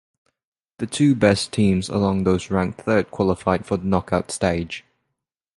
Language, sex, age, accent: English, male, 19-29, England English; Singaporean English